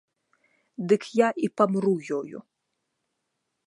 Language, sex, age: Belarusian, female, 19-29